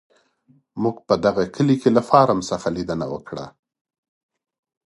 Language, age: Pashto, 40-49